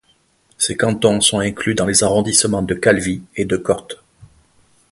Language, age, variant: French, 50-59, Français de métropole